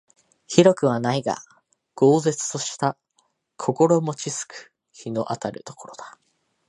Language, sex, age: Japanese, male, 19-29